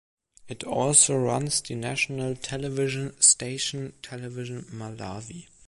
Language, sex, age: English, male, under 19